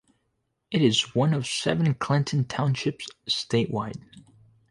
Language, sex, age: English, male, under 19